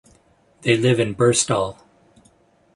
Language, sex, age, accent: English, male, 40-49, Canadian English